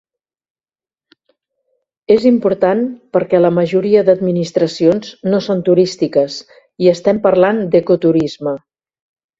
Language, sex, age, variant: Catalan, female, 60-69, Central